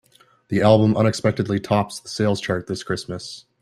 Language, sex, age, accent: English, male, 30-39, United States English